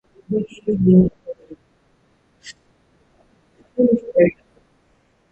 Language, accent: English, India and South Asia (India, Pakistan, Sri Lanka)